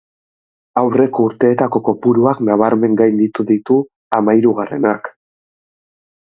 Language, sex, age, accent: Basque, male, 19-29, Erdialdekoa edo Nafarra (Gipuzkoa, Nafarroa)